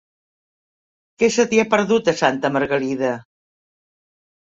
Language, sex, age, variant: Catalan, female, 70-79, Central